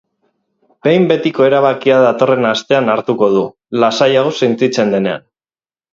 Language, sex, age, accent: Basque, male, 40-49, Mendebalekoa (Araba, Bizkaia, Gipuzkoako mendebaleko herri batzuk)